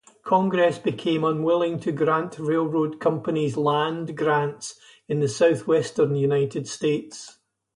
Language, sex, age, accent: English, male, 70-79, Scottish English